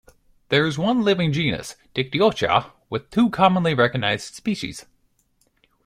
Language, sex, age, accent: English, male, 19-29, United States English